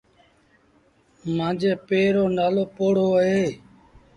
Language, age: Sindhi Bhil, 40-49